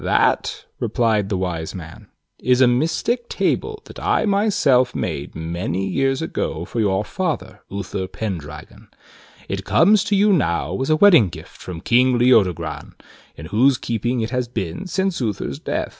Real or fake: real